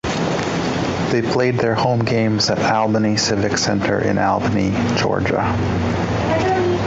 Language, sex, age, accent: English, male, 30-39, Canadian English